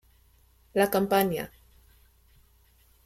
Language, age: Spanish, under 19